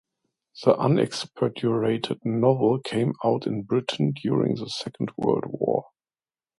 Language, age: English, 30-39